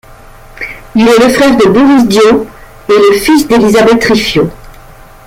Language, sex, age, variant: French, female, 50-59, Français de métropole